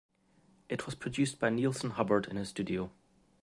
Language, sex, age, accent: English, male, 19-29, Scottish English